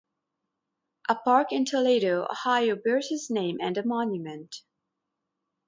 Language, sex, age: English, female, 30-39